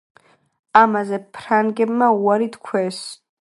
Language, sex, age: Georgian, female, 19-29